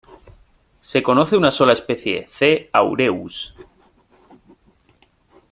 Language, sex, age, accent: Spanish, male, 30-39, España: Norte peninsular (Asturias, Castilla y León, Cantabria, País Vasco, Navarra, Aragón, La Rioja, Guadalajara, Cuenca)